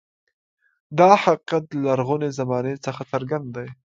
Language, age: Pashto, 19-29